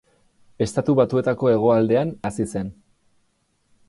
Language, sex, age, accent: Basque, male, 30-39, Erdialdekoa edo Nafarra (Gipuzkoa, Nafarroa)